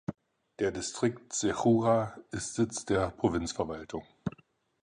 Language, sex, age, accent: German, male, 50-59, Deutschland Deutsch